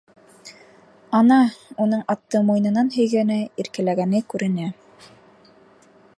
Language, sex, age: Bashkir, female, 19-29